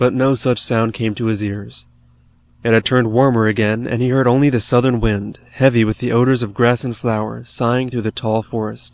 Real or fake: real